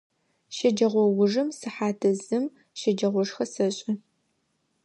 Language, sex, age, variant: Adyghe, female, 19-29, Адыгабзэ (Кирил, пстэумэ зэдыряе)